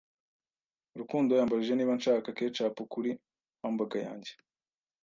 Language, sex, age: Kinyarwanda, male, 19-29